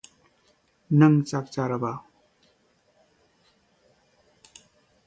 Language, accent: English, India and South Asia (India, Pakistan, Sri Lanka)